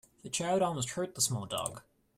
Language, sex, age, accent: English, male, 19-29, United States English